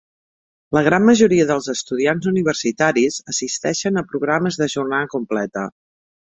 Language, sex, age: Catalan, female, 50-59